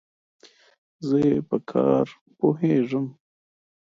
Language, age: Pashto, 19-29